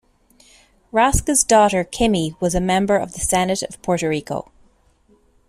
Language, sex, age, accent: English, female, 30-39, Irish English